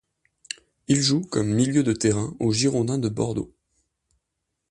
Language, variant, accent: French, Français d'Europe, Français de l'est de la France